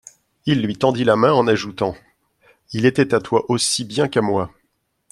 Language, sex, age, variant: French, male, 50-59, Français de métropole